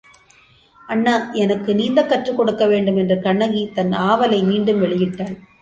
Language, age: Tamil, 50-59